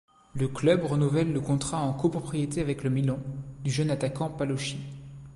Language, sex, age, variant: French, male, 19-29, Français de métropole